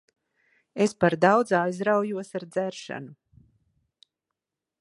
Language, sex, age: Latvian, female, 40-49